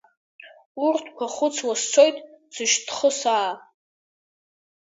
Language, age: Abkhazian, under 19